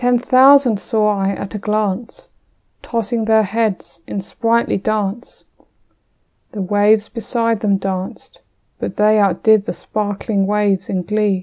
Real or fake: real